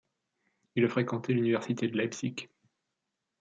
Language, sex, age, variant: French, male, 30-39, Français de métropole